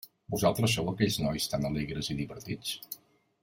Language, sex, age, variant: Catalan, male, 50-59, Central